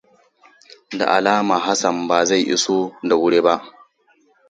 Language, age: Hausa, 19-29